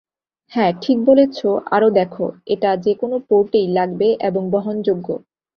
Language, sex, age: Bengali, female, 19-29